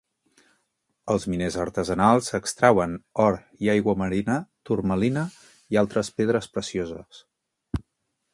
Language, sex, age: Catalan, male, 40-49